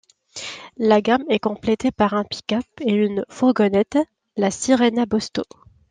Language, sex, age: French, female, 19-29